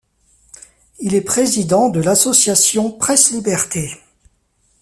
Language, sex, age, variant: French, male, 40-49, Français de métropole